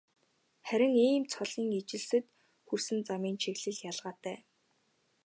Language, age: Mongolian, 19-29